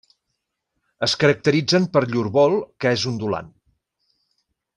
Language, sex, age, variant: Catalan, male, 40-49, Central